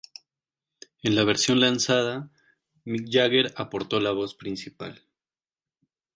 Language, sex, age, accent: Spanish, male, 19-29, Andino-Pacífico: Colombia, Perú, Ecuador, oeste de Bolivia y Venezuela andina